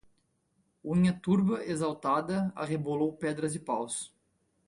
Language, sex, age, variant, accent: Portuguese, male, 30-39, Portuguese (Brasil), Gaucho